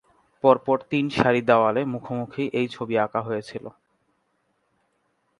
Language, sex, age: Bengali, male, 19-29